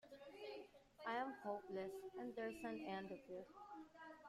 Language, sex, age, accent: English, female, 30-39, Filipino